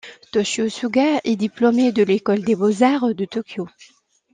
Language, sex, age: French, female, 30-39